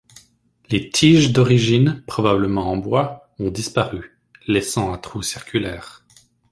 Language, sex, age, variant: French, male, 19-29, Français de métropole